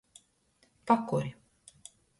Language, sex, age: Latgalian, female, 40-49